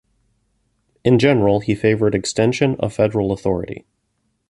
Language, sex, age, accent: English, male, 30-39, United States English